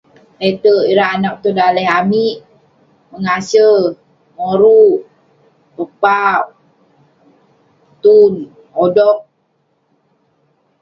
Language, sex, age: Western Penan, female, 30-39